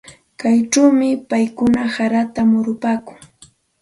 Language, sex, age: Santa Ana de Tusi Pasco Quechua, female, 30-39